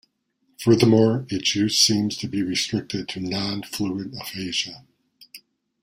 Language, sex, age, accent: English, male, 60-69, United States English